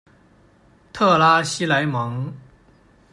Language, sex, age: Chinese, male, 19-29